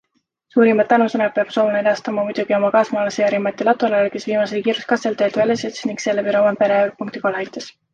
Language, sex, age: Estonian, female, 19-29